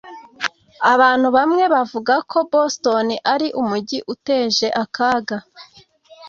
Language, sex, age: Kinyarwanda, female, 19-29